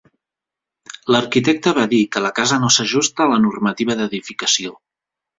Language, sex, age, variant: Catalan, male, 30-39, Central